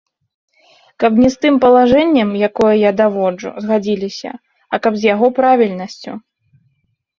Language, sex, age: Belarusian, female, 19-29